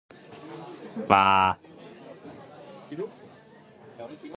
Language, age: English, under 19